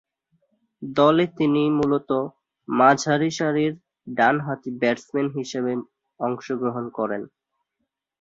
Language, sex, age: Bengali, male, 19-29